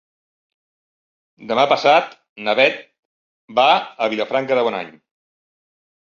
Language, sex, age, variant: Catalan, male, 40-49, Central